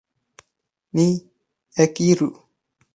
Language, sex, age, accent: Esperanto, male, 19-29, Internacia